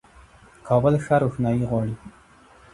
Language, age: Pashto, 19-29